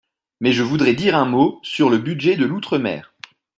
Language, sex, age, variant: French, male, 30-39, Français de métropole